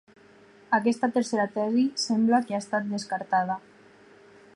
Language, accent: Catalan, valencià